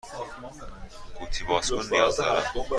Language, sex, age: Persian, male, 30-39